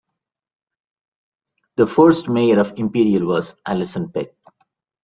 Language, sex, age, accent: English, male, 40-49, India and South Asia (India, Pakistan, Sri Lanka)